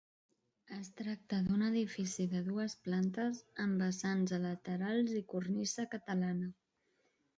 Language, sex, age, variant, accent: Catalan, female, 19-29, Central, central